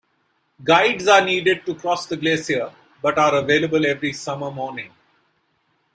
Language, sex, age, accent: English, male, 50-59, India and South Asia (India, Pakistan, Sri Lanka)